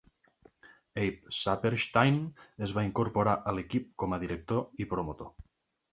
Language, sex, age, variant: Catalan, male, 19-29, Nord-Occidental